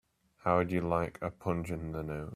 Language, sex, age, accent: English, male, 19-29, England English